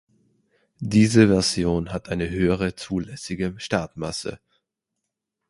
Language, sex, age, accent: German, male, 19-29, Österreichisches Deutsch